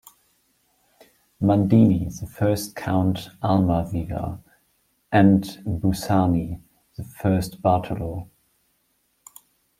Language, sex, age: English, male, 30-39